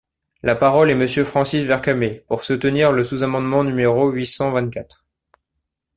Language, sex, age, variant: French, male, 19-29, Français de métropole